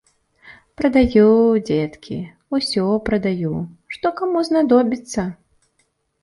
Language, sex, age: Belarusian, female, 30-39